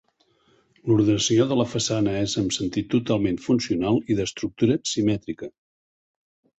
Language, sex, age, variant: Catalan, male, 50-59, Nord-Occidental